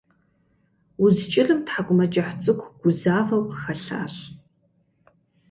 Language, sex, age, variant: Kabardian, female, 40-49, Адыгэбзэ (Къэбэрдей, Кирил, Урысей)